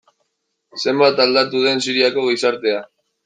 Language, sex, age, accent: Basque, male, 19-29, Mendebalekoa (Araba, Bizkaia, Gipuzkoako mendebaleko herri batzuk)